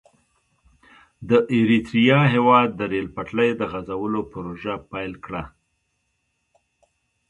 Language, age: Pashto, 60-69